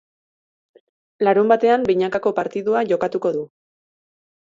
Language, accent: Basque, Erdialdekoa edo Nafarra (Gipuzkoa, Nafarroa)